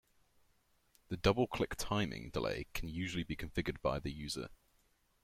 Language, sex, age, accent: English, male, under 19, England English